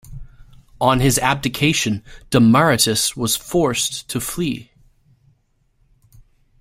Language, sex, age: English, male, 40-49